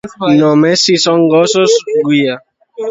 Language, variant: Catalan, Alacantí